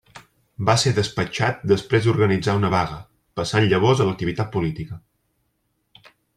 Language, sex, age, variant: Catalan, male, 30-39, Central